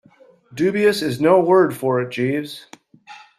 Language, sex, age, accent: English, male, 50-59, United States English